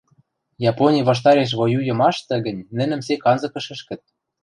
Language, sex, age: Western Mari, male, 19-29